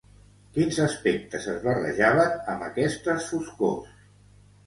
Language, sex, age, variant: Catalan, male, 60-69, Central